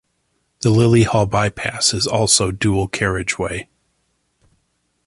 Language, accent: English, United States English